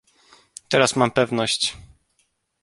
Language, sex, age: Polish, male, 30-39